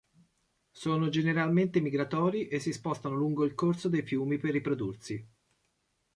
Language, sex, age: Italian, male, 40-49